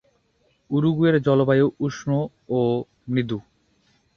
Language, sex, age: Bengali, male, 19-29